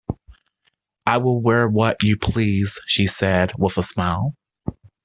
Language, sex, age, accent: English, male, 30-39, United States English